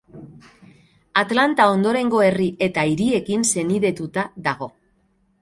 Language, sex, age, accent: Basque, female, 50-59, Mendebalekoa (Araba, Bizkaia, Gipuzkoako mendebaleko herri batzuk)